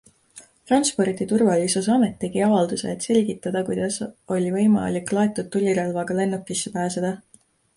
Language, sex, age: Estonian, female, 19-29